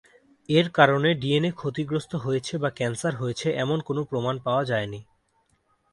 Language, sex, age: Bengali, male, 19-29